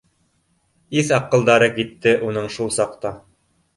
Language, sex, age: Bashkir, male, 19-29